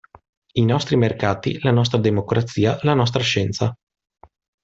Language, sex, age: Italian, male, 30-39